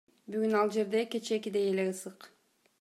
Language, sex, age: Kyrgyz, female, 30-39